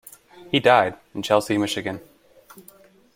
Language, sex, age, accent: English, male, 30-39, United States English